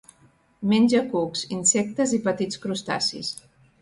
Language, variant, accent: Catalan, Central, central